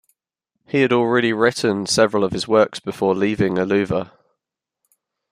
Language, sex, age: English, male, 19-29